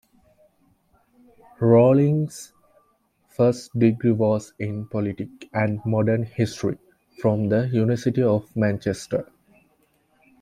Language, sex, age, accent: English, male, 19-29, England English